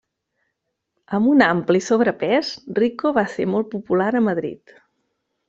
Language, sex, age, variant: Catalan, female, 40-49, Central